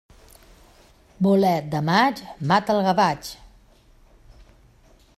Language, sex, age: Catalan, female, 50-59